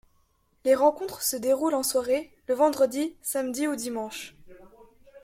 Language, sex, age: French, female, under 19